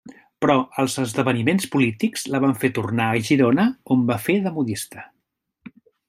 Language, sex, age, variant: Catalan, male, 40-49, Central